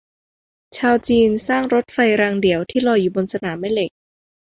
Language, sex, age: Thai, female, under 19